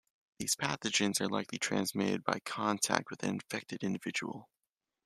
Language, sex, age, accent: English, male, 19-29, United States English